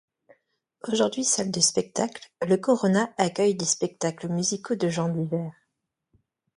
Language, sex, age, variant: French, female, 30-39, Français de métropole